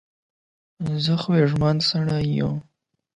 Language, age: Pashto, 19-29